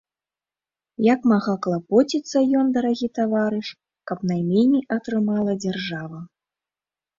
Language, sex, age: Belarusian, female, 30-39